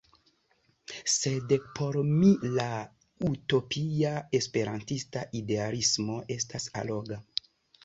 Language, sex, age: Esperanto, male, 19-29